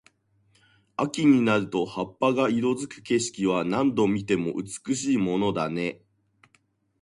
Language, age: Japanese, 30-39